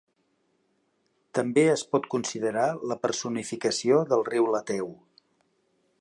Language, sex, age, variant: Catalan, male, 50-59, Central